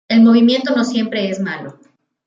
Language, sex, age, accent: Spanish, female, 40-49, México